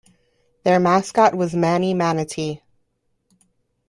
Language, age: English, 30-39